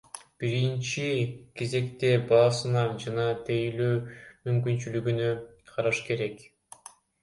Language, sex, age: Kyrgyz, male, under 19